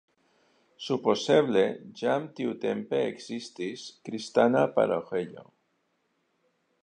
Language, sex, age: Esperanto, male, 60-69